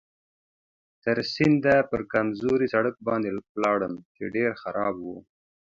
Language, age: Pashto, 30-39